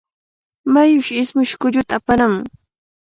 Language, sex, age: Cajatambo North Lima Quechua, female, 30-39